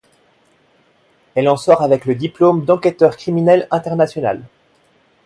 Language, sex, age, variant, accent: French, male, 19-29, Français d'Europe, Français de Suisse